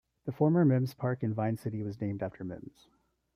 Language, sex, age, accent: English, male, 30-39, United States English